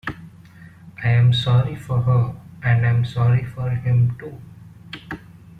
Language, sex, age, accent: English, male, 19-29, India and South Asia (India, Pakistan, Sri Lanka)